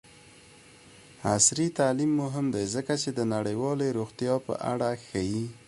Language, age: Pashto, 19-29